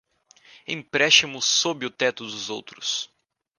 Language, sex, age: Portuguese, male, under 19